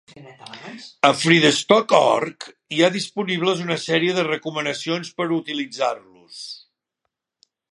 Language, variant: Catalan, Central